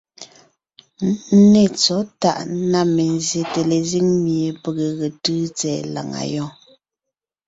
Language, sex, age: Ngiemboon, female, 30-39